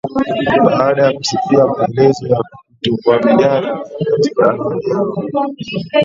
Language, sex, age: Swahili, male, 19-29